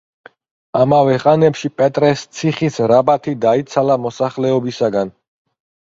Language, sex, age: Georgian, male, 30-39